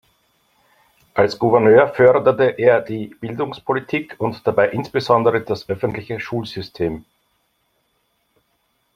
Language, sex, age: German, male, 50-59